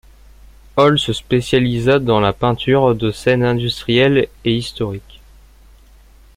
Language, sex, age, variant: French, male, under 19, Français de métropole